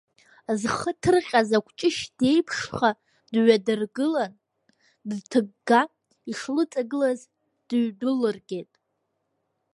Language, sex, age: Abkhazian, female, under 19